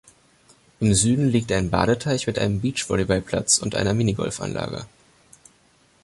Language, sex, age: German, male, under 19